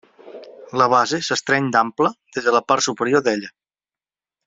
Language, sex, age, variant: Catalan, male, 40-49, Central